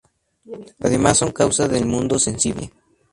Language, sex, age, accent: Spanish, male, 19-29, México